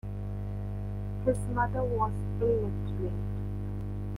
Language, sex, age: English, female, 19-29